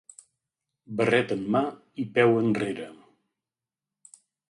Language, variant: Catalan, Central